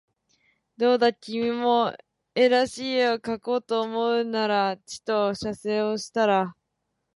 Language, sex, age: Japanese, female, 19-29